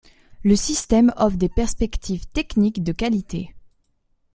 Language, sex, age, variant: French, female, 19-29, Français de métropole